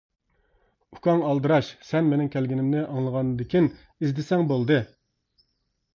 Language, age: Uyghur, 30-39